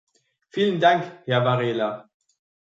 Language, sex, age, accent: German, male, 30-39, Österreichisches Deutsch